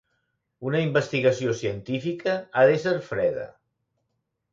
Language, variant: Catalan, Central